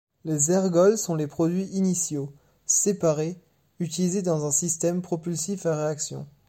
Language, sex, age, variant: French, male, under 19, Français de métropole